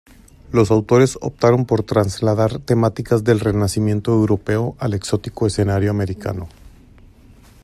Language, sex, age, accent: Spanish, male, 40-49, México